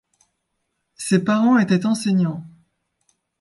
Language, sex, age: French, female, 30-39